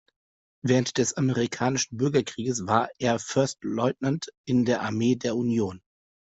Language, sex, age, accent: German, male, 40-49, Deutschland Deutsch